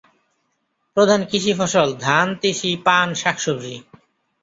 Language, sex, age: Bengali, male, 30-39